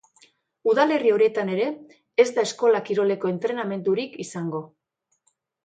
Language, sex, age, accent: Basque, female, 50-59, Mendebalekoa (Araba, Bizkaia, Gipuzkoako mendebaleko herri batzuk)